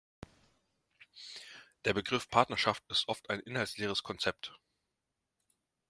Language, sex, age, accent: German, male, 19-29, Deutschland Deutsch